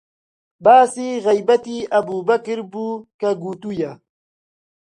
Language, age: Central Kurdish, 30-39